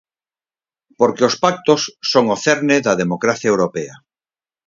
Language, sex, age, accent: Galician, male, 50-59, Normativo (estándar)